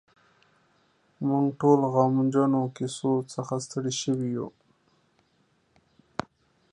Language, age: Pashto, 30-39